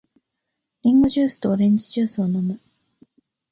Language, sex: Japanese, female